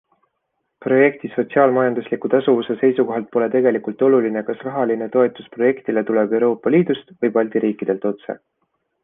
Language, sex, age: Estonian, male, 30-39